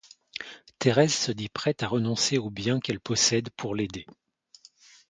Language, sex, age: French, male, 50-59